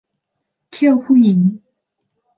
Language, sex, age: Thai, female, 19-29